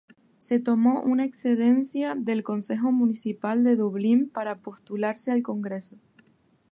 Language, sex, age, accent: Spanish, female, 19-29, España: Islas Canarias